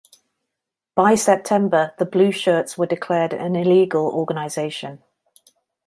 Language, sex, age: English, female, 30-39